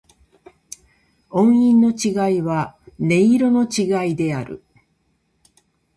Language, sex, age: Japanese, female, 60-69